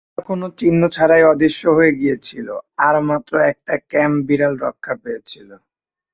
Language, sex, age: Bengali, male, 19-29